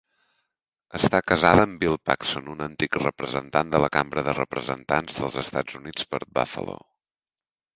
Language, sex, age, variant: Catalan, male, 30-39, Central